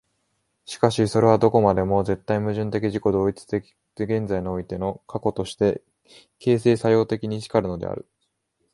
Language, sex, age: Japanese, male, 19-29